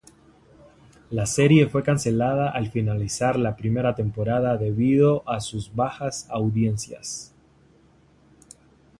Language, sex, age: Spanish, male, 19-29